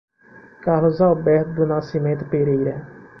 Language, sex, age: Portuguese, male, 30-39